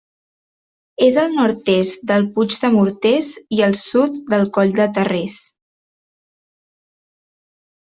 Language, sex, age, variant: Catalan, female, 19-29, Central